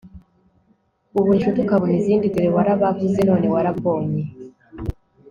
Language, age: Kinyarwanda, 19-29